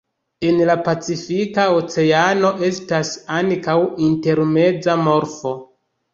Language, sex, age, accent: Esperanto, male, 30-39, Internacia